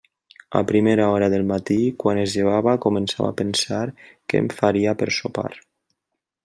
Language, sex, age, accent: Catalan, male, 19-29, valencià